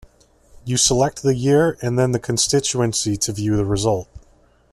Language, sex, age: English, male, 30-39